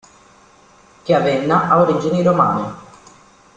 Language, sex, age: Italian, female, 50-59